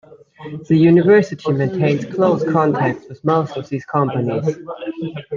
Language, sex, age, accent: English, male, 19-29, United States English